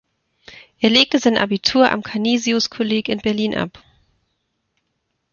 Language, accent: German, Deutschland Deutsch